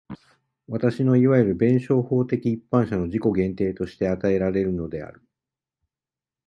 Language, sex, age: Japanese, male, 40-49